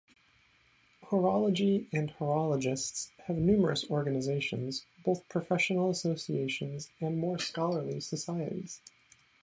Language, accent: English, United States English